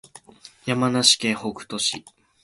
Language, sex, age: Japanese, male, 19-29